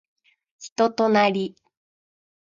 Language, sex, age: Japanese, female, 19-29